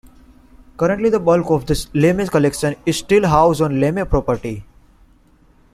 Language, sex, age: English, male, 19-29